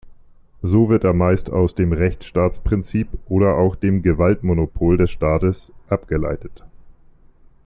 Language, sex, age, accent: German, male, 40-49, Deutschland Deutsch